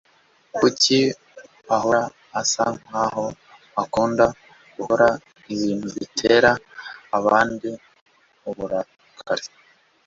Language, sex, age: Kinyarwanda, male, 40-49